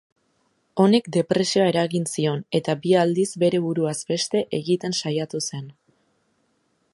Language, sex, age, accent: Basque, female, 19-29, Erdialdekoa edo Nafarra (Gipuzkoa, Nafarroa)